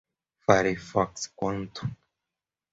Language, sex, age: Portuguese, male, 30-39